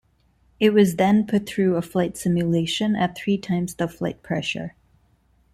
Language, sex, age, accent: English, female, 30-39, India and South Asia (India, Pakistan, Sri Lanka)